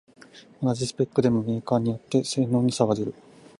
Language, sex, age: Japanese, male, 19-29